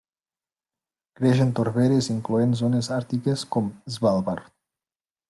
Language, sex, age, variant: Catalan, male, 19-29, Nord-Occidental